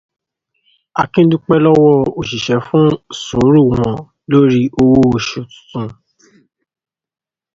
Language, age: Yoruba, 19-29